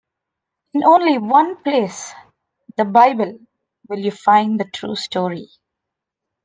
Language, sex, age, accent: English, female, 19-29, India and South Asia (India, Pakistan, Sri Lanka)